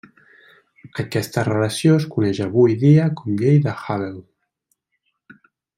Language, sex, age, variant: Catalan, male, 19-29, Central